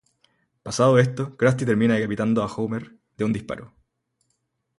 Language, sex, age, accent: Spanish, male, 19-29, Chileno: Chile, Cuyo